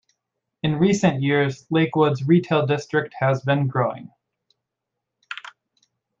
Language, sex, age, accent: English, male, 19-29, United States English